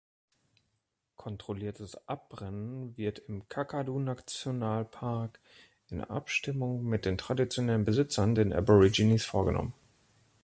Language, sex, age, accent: German, male, 30-39, Deutschland Deutsch